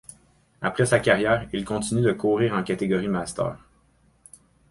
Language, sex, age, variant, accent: French, male, 30-39, Français d'Amérique du Nord, Français du Canada